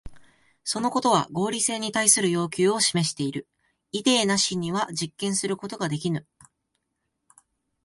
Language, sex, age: Japanese, male, 19-29